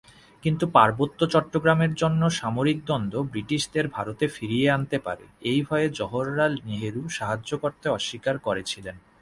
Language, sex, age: Bengali, male, 19-29